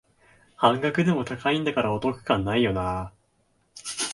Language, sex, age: Japanese, male, 19-29